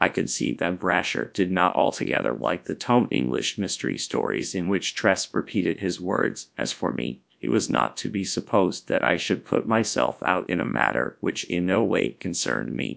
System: TTS, GradTTS